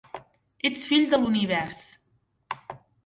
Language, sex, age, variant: Catalan, female, under 19, Central